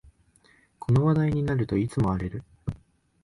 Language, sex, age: Japanese, male, 19-29